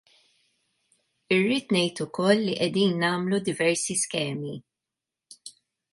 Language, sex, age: Maltese, female, 40-49